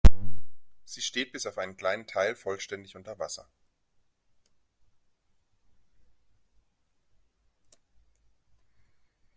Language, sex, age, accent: German, male, 30-39, Deutschland Deutsch